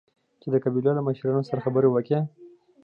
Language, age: Pashto, 19-29